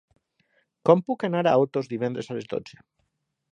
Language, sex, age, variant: Catalan, male, 40-49, Valencià meridional